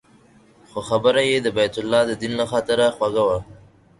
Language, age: Pashto, 19-29